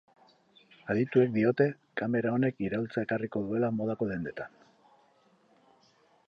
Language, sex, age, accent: Basque, male, 50-59, Mendebalekoa (Araba, Bizkaia, Gipuzkoako mendebaleko herri batzuk)